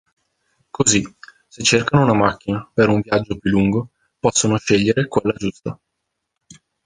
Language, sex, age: Italian, male, 19-29